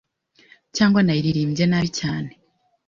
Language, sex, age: Kinyarwanda, female, 19-29